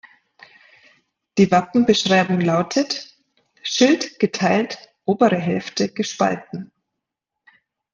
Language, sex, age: German, female, 30-39